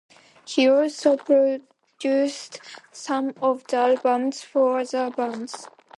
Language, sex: English, female